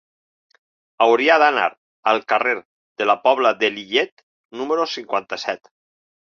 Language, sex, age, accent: Catalan, male, 50-59, valencià